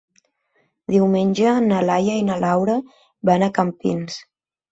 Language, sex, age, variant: Catalan, female, 19-29, Central